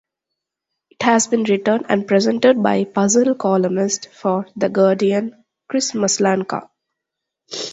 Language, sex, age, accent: English, female, 19-29, India and South Asia (India, Pakistan, Sri Lanka)